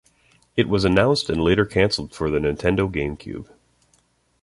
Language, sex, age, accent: English, male, 19-29, United States English